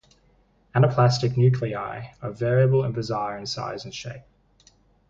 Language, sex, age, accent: English, male, 19-29, Australian English